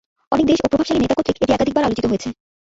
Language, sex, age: Bengali, female, 30-39